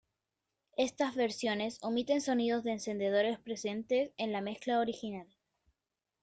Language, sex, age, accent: Spanish, female, under 19, Chileno: Chile, Cuyo